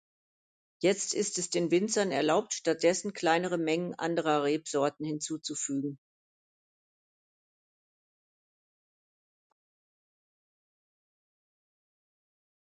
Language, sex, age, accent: German, female, 60-69, Deutschland Deutsch